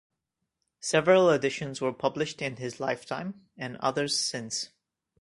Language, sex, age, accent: English, male, 30-39, England English